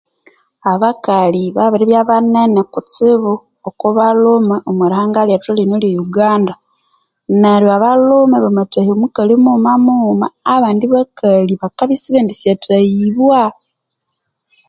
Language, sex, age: Konzo, female, 30-39